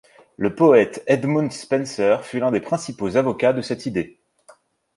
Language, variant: French, Français de métropole